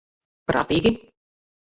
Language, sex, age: Latvian, female, 40-49